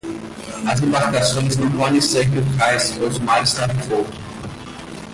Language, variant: Portuguese, Portuguese (Brasil)